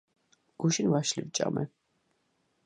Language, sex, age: Georgian, female, 40-49